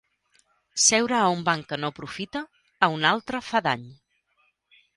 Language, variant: Catalan, Central